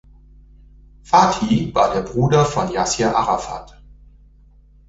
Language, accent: German, Deutschland Deutsch